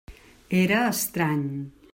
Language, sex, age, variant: Catalan, female, 40-49, Central